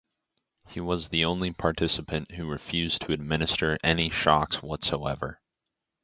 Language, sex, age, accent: English, male, 19-29, United States English